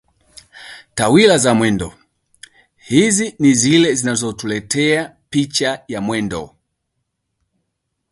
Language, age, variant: Swahili, 40-49, Kiswahili Sanifu (EA)